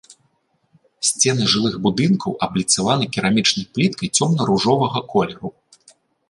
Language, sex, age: Belarusian, male, 30-39